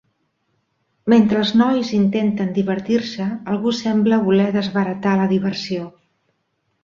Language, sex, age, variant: Catalan, female, 50-59, Central